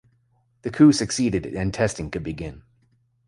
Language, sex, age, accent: English, male, 30-39, United States English